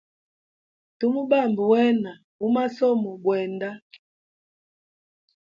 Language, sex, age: Hemba, female, 30-39